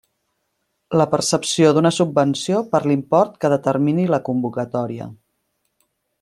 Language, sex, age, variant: Catalan, female, 30-39, Central